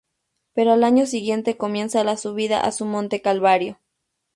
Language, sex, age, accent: Spanish, female, 30-39, México